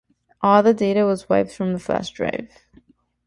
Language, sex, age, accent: English, female, 19-29, United States English